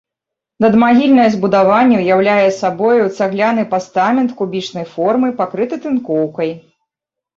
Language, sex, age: Belarusian, female, 30-39